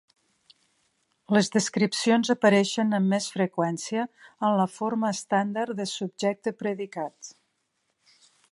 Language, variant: Catalan, Nord-Occidental